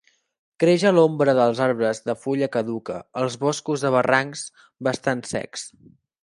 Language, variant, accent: Catalan, Central, gironí